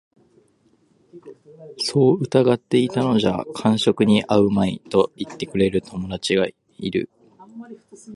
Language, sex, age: Japanese, male, 19-29